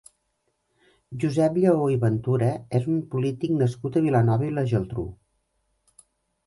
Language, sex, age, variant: Catalan, female, 50-59, Central